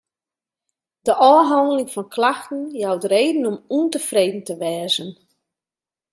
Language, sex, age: Western Frisian, female, 40-49